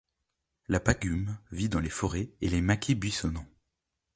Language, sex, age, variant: French, male, 19-29, Français de métropole